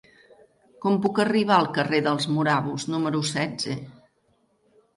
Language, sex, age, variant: Catalan, female, 50-59, Central